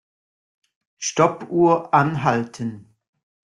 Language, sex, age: German, male, 40-49